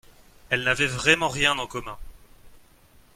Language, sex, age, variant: French, male, 19-29, Français de métropole